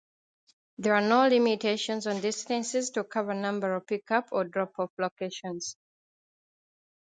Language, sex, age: English, female, 19-29